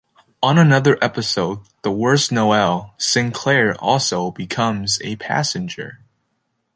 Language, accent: English, United States English